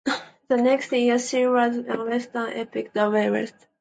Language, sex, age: English, female, 19-29